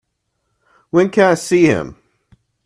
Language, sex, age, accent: English, male, 40-49, United States English